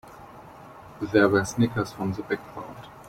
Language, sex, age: English, male, 19-29